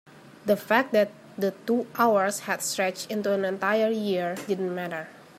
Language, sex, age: English, female, 19-29